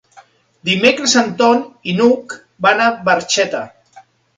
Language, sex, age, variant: Catalan, male, 40-49, Central